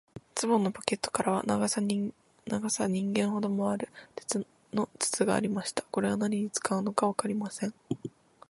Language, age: Japanese, under 19